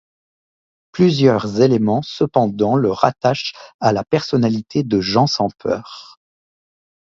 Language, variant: French, Français de métropole